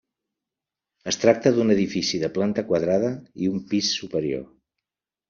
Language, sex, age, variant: Catalan, male, 60-69, Central